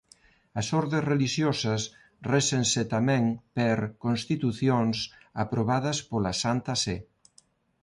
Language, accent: Galician, Neofalante